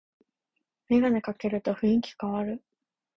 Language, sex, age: Japanese, female, 19-29